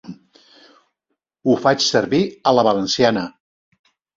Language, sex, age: Catalan, male, 70-79